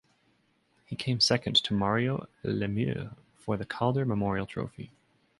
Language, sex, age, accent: English, male, 30-39, United States English